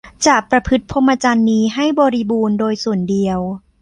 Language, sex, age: Thai, female, 30-39